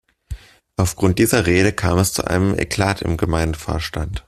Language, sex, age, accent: German, male, 19-29, Deutschland Deutsch